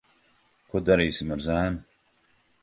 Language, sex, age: Latvian, male, 30-39